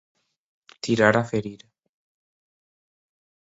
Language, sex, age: Catalan, male, under 19